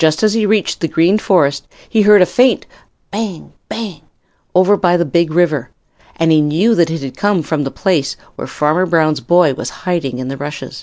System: none